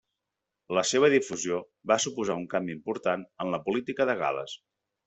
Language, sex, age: Catalan, male, 40-49